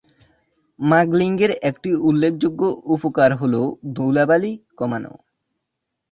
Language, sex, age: Bengali, male, under 19